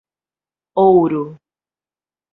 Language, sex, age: Portuguese, female, 40-49